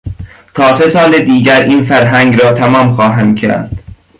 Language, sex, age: Persian, male, under 19